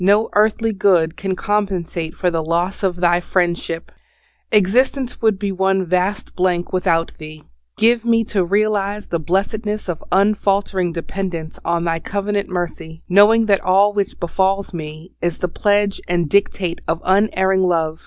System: none